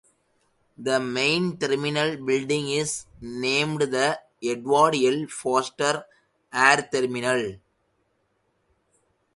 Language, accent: English, India and South Asia (India, Pakistan, Sri Lanka)